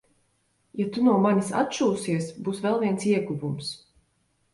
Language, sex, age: Latvian, female, 19-29